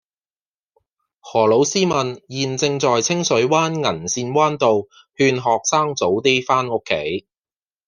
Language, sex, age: Cantonese, male, 40-49